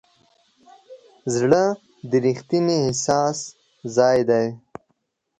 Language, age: Pashto, 19-29